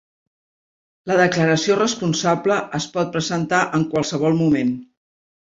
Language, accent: Catalan, Barceloní